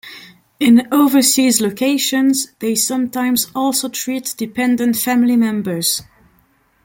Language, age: English, 19-29